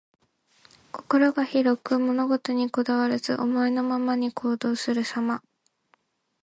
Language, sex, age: Japanese, female, 19-29